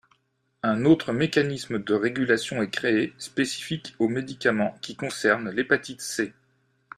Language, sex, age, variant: French, male, 50-59, Français de métropole